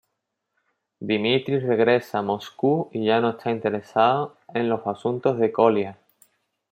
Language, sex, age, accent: Spanish, male, 19-29, España: Sur peninsular (Andalucia, Extremadura, Murcia)